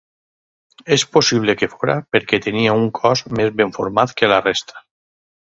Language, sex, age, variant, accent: Catalan, male, 50-59, Valencià meridional, valencià